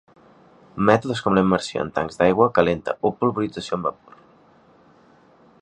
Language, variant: Catalan, Central